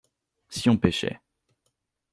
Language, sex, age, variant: French, male, under 19, Français de métropole